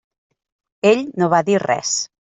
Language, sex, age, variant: Catalan, female, 30-39, Central